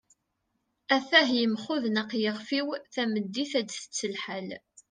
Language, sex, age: Kabyle, female, 40-49